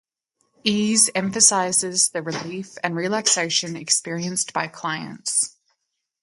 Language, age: English, 30-39